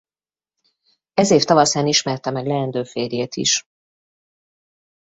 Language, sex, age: Hungarian, female, 30-39